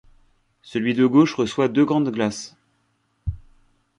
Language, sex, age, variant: French, male, 30-39, Français de métropole